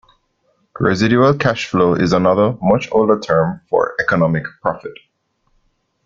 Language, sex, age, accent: English, male, 30-39, West Indies and Bermuda (Bahamas, Bermuda, Jamaica, Trinidad)